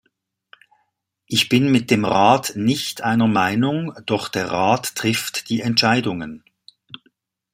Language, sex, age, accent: German, male, 60-69, Schweizerdeutsch